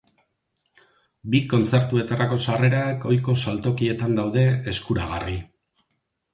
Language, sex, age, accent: Basque, male, 50-59, Erdialdekoa edo Nafarra (Gipuzkoa, Nafarroa)